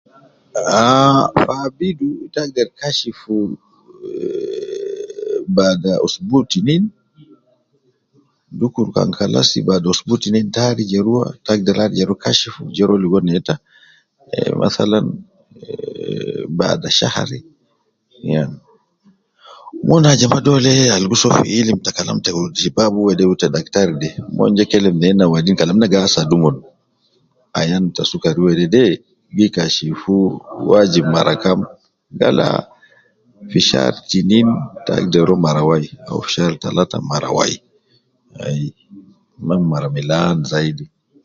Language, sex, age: Nubi, male, 50-59